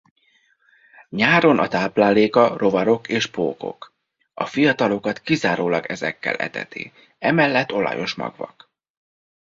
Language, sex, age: Hungarian, male, 30-39